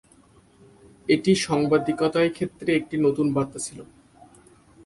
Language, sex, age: Bengali, male, 19-29